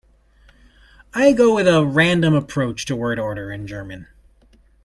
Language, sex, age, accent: English, male, 19-29, United States English